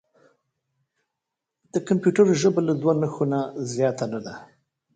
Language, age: Pashto, 40-49